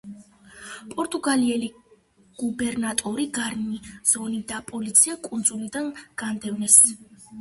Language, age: Georgian, 30-39